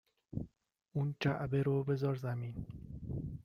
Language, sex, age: Persian, male, 30-39